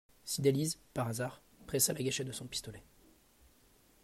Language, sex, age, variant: French, male, 30-39, Français de métropole